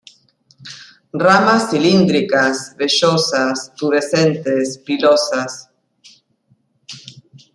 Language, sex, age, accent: Spanish, female, 50-59, Rioplatense: Argentina, Uruguay, este de Bolivia, Paraguay